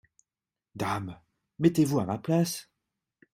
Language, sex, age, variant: French, male, 30-39, Français de métropole